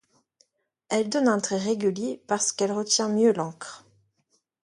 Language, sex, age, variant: French, female, 30-39, Français de métropole